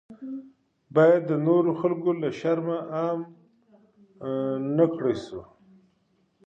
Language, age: Pashto, 40-49